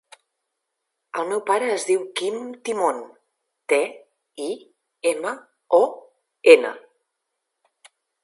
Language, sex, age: Catalan, female, 40-49